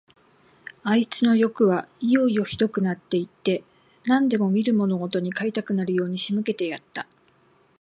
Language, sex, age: Japanese, female, 60-69